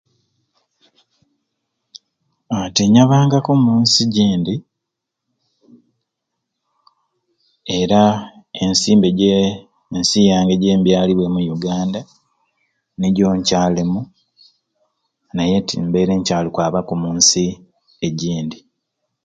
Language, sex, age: Ruuli, male, 40-49